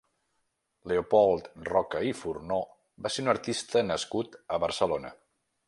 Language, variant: Catalan, Central